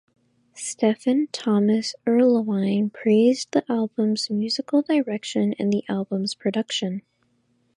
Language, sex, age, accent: English, female, under 19, United States English